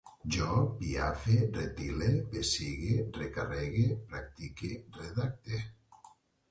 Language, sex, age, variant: Catalan, male, 30-39, Septentrional